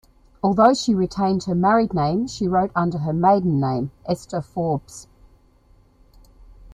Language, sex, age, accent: English, female, 50-59, Australian English